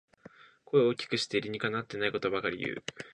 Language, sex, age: Japanese, male, 19-29